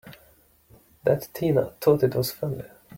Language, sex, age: English, male, 30-39